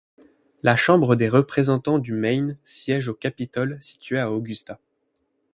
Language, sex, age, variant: French, male, 19-29, Français de métropole